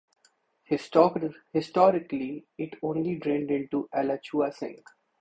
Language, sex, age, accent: English, male, 19-29, India and South Asia (India, Pakistan, Sri Lanka)